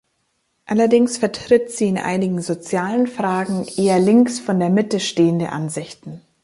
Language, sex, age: German, female, 30-39